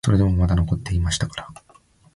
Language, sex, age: Japanese, male, 19-29